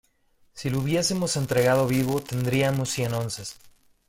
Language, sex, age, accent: Spanish, male, 19-29, México